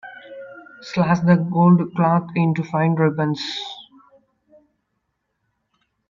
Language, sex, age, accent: English, male, 19-29, India and South Asia (India, Pakistan, Sri Lanka)